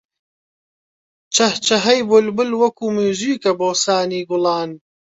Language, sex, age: Central Kurdish, male, 19-29